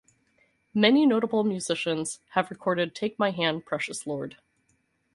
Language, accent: English, United States English